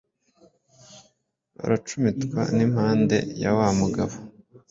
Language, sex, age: Kinyarwanda, male, 19-29